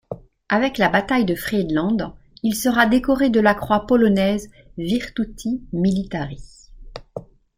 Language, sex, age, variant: French, female, 50-59, Français de métropole